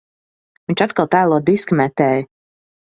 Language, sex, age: Latvian, female, 19-29